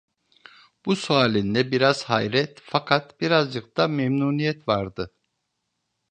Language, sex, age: Turkish, male, 50-59